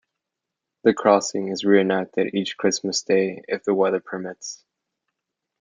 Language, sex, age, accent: English, male, 19-29, United States English